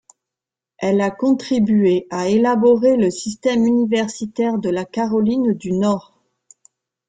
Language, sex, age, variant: French, female, 40-49, Français de métropole